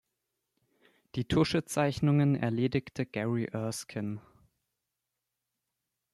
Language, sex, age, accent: German, male, under 19, Deutschland Deutsch